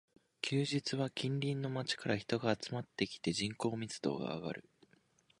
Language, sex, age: Japanese, male, 19-29